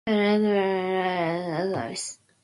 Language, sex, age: English, female, 19-29